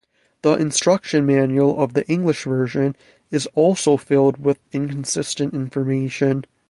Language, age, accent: English, 19-29, United States English